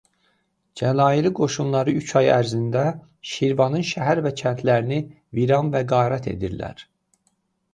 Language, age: Azerbaijani, 30-39